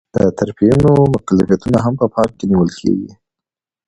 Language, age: Pashto, 19-29